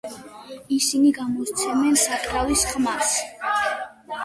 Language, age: Georgian, under 19